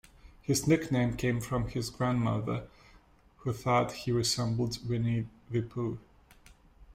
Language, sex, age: English, male, 19-29